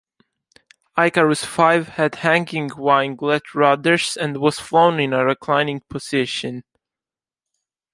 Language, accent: English, United States English